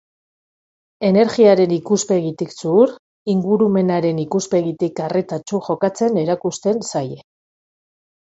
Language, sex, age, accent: Basque, female, 50-59, Mendebalekoa (Araba, Bizkaia, Gipuzkoako mendebaleko herri batzuk)